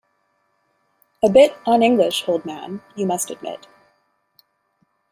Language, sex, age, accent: English, female, 30-39, United States English